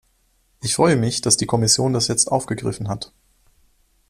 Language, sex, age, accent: German, male, 19-29, Deutschland Deutsch